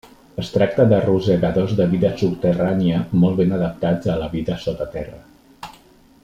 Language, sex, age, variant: Catalan, male, 50-59, Central